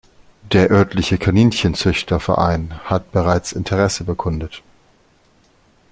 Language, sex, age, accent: German, male, 40-49, Deutschland Deutsch